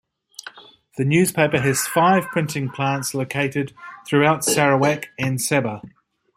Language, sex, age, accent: English, male, 50-59, New Zealand English